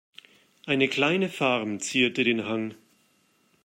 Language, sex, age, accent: German, male, 30-39, Deutschland Deutsch